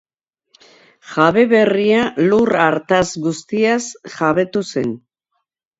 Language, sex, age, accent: Basque, female, 70-79, Erdialdekoa edo Nafarra (Gipuzkoa, Nafarroa)